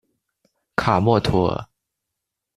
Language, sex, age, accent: Chinese, male, under 19, 出生地：广东省